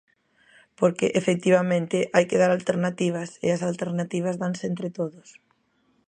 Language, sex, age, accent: Galician, female, 40-49, Normativo (estándar)